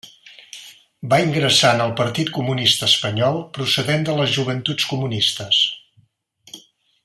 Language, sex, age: Catalan, male, 50-59